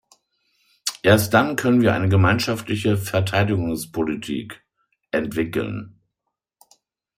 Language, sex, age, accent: German, male, 50-59, Deutschland Deutsch